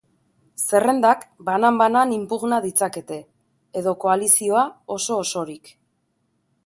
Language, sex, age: Basque, female, 40-49